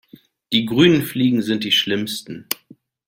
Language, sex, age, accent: German, male, 40-49, Deutschland Deutsch